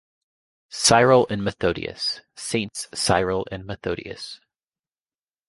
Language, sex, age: English, female, 19-29